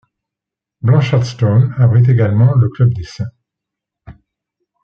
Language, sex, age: French, male, 40-49